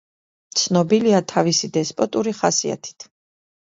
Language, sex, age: Georgian, female, 40-49